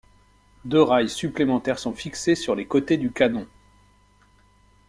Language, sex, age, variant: French, male, 40-49, Français de métropole